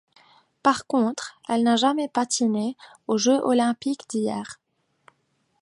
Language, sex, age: French, female, 19-29